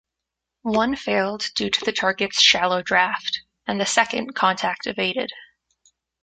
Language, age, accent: English, 19-29, United States English